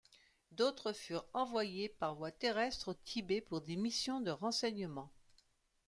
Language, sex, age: French, female, 50-59